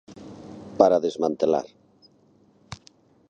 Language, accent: Galician, Normativo (estándar)